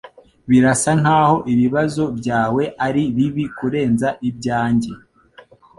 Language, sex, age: Kinyarwanda, male, 19-29